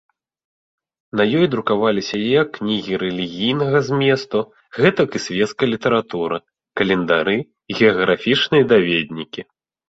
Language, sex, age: Belarusian, male, 30-39